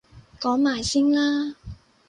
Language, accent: Cantonese, 广州音